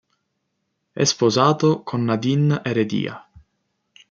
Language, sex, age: Italian, male, 19-29